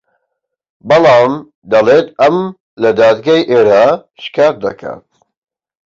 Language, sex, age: Central Kurdish, male, 19-29